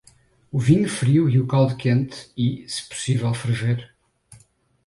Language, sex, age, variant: Portuguese, male, 30-39, Portuguese (Portugal)